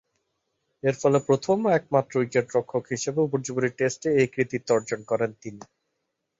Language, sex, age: Bengali, male, 30-39